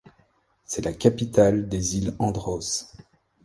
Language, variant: French, Français de métropole